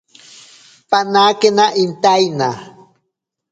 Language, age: Ashéninka Perené, 40-49